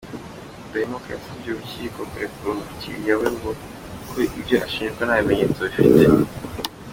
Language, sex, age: Kinyarwanda, male, under 19